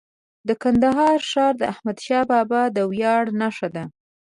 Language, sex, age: Pashto, female, 19-29